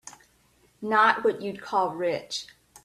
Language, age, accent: English, 40-49, United States English